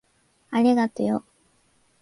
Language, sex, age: Japanese, female, 19-29